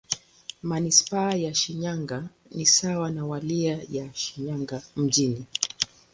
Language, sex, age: Swahili, female, 60-69